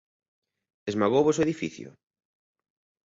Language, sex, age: Galician, male, 30-39